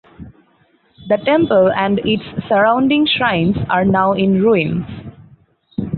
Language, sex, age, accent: English, female, 19-29, India and South Asia (India, Pakistan, Sri Lanka)